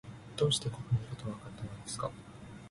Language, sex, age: Japanese, male, 19-29